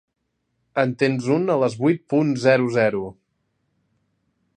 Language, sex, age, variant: Catalan, male, 19-29, Central